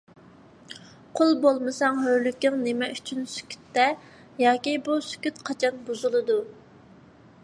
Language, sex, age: Uyghur, female, 19-29